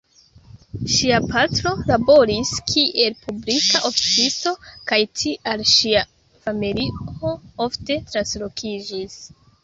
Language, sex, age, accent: Esperanto, female, 19-29, Internacia